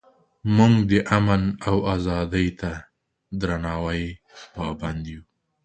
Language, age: Pashto, 30-39